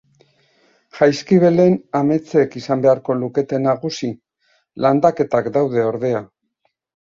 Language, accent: Basque, Mendebalekoa (Araba, Bizkaia, Gipuzkoako mendebaleko herri batzuk)